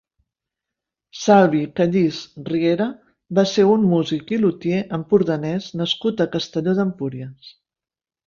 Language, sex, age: Catalan, female, 50-59